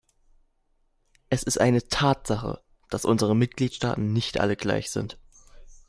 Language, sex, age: German, male, 19-29